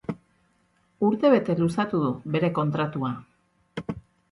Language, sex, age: Basque, female, 40-49